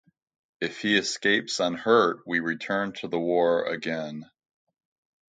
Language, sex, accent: English, male, United States English